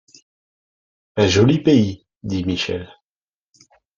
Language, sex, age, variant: French, male, 50-59, Français de métropole